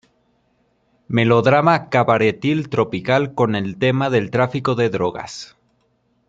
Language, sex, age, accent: Spanish, male, 19-29, México